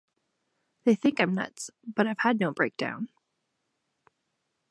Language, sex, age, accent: English, female, 19-29, Canadian English